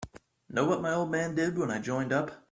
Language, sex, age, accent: English, male, 19-29, United States English